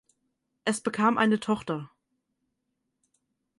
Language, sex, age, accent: German, female, 19-29, Deutschland Deutsch